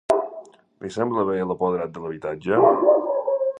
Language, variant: Catalan, Balear